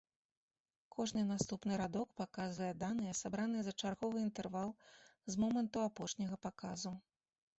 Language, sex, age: Belarusian, female, 40-49